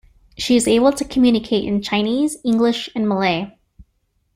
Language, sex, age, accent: English, female, 19-29, United States English